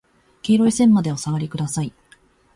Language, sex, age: Japanese, female, 19-29